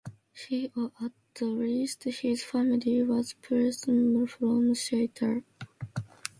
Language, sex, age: English, female, 19-29